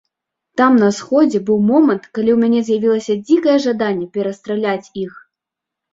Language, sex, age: Belarusian, female, 30-39